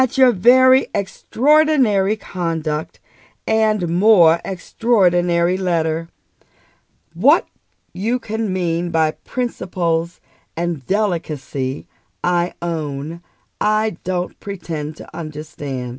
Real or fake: real